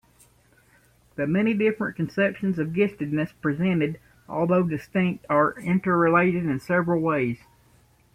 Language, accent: English, United States English